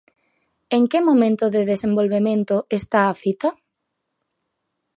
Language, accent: Galician, Oriental (común en zona oriental); Normativo (estándar)